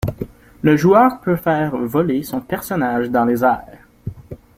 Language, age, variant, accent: French, under 19, Français d'Amérique du Nord, Français du Canada